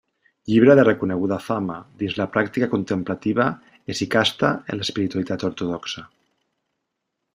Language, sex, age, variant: Catalan, male, 40-49, Central